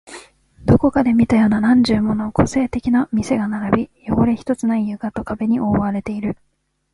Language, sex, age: Japanese, female, 19-29